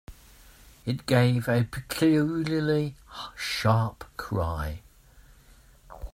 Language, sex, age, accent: English, male, 50-59, England English